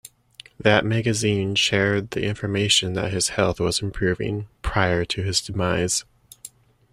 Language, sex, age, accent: English, male, 30-39, United States English